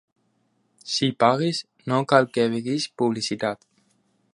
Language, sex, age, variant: Catalan, male, under 19, Alacantí